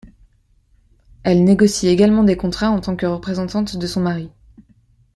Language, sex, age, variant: French, female, 30-39, Français de métropole